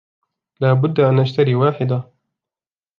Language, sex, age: Arabic, male, 19-29